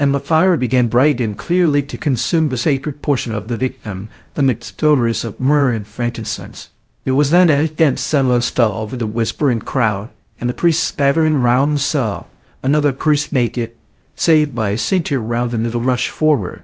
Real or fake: fake